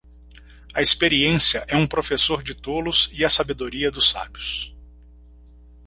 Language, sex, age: Portuguese, male, 40-49